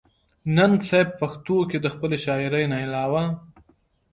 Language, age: Pashto, 19-29